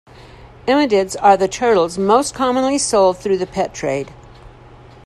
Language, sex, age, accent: English, female, 60-69, United States English